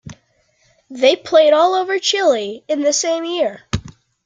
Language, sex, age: English, female, under 19